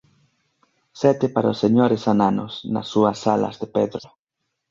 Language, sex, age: Galician, male, 19-29